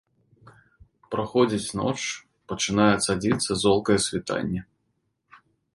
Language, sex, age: Belarusian, male, 30-39